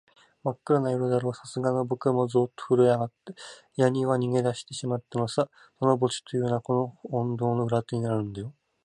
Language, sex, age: Japanese, male, 19-29